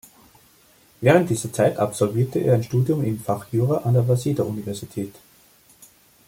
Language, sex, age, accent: German, male, 30-39, Österreichisches Deutsch